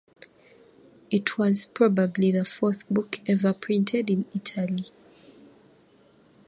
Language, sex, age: English, female, 19-29